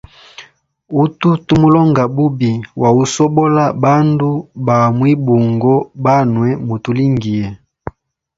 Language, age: Hemba, 19-29